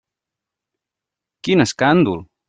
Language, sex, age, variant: Catalan, male, 30-39, Central